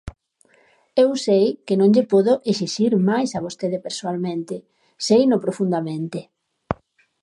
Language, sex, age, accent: Galician, female, 40-49, Oriental (común en zona oriental)